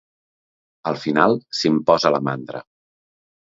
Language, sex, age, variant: Catalan, male, 40-49, Central